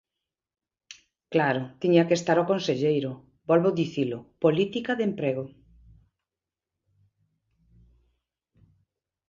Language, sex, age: Galician, female, 60-69